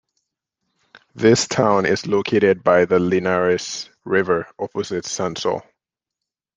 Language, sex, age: English, male, 30-39